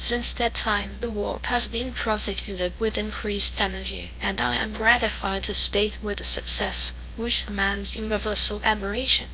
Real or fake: fake